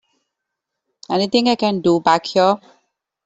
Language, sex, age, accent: English, female, 30-39, India and South Asia (India, Pakistan, Sri Lanka)